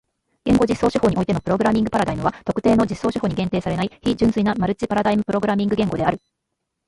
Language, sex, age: Japanese, female, 40-49